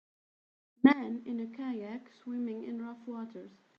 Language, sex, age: English, female, 19-29